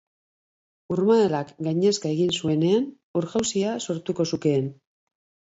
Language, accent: Basque, Mendebalekoa (Araba, Bizkaia, Gipuzkoako mendebaleko herri batzuk)